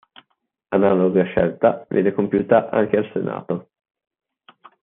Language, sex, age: Italian, male, under 19